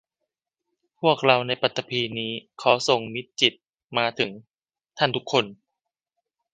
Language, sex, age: Thai, male, 19-29